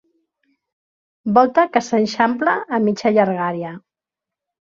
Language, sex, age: Catalan, female, 60-69